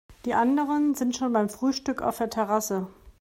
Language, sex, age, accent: German, male, 50-59, Deutschland Deutsch